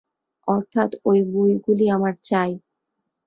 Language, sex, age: Bengali, female, 19-29